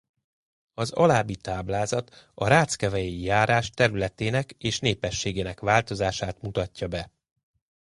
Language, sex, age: Hungarian, male, 40-49